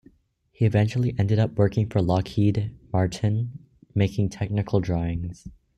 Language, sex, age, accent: English, male, under 19, United States English